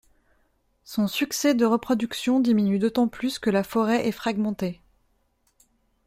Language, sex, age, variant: French, female, 30-39, Français de métropole